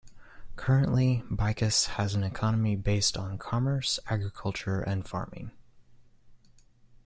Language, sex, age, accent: English, male, 19-29, United States English